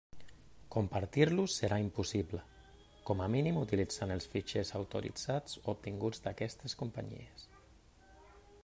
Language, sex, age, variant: Catalan, male, 30-39, Central